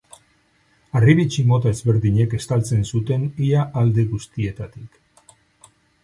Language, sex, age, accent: Basque, male, 50-59, Mendebalekoa (Araba, Bizkaia, Gipuzkoako mendebaleko herri batzuk)